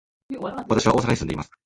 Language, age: Japanese, 40-49